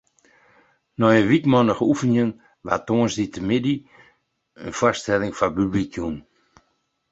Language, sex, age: Western Frisian, male, 50-59